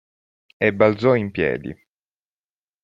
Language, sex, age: Italian, male, 30-39